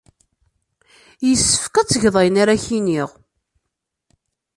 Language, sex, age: Kabyle, female, 30-39